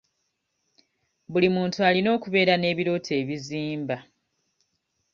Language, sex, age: Ganda, female, 30-39